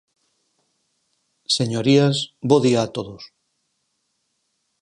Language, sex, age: Galician, male, 50-59